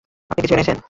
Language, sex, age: Bengali, male, under 19